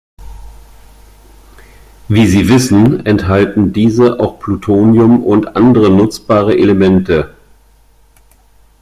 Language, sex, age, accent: German, male, 50-59, Deutschland Deutsch